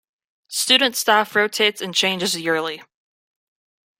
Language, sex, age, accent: English, female, 19-29, United States English